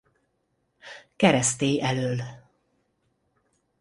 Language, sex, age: Hungarian, female, 50-59